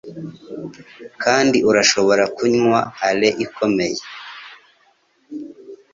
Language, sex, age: Kinyarwanda, male, 30-39